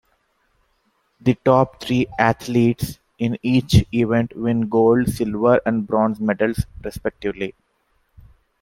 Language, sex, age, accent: English, male, 19-29, India and South Asia (India, Pakistan, Sri Lanka)